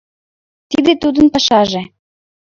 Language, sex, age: Mari, female, 19-29